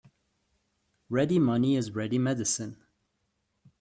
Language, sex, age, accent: English, male, 30-39, United States English